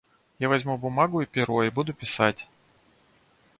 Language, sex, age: Russian, male, 30-39